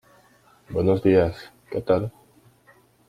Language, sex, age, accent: Spanish, male, 19-29, América central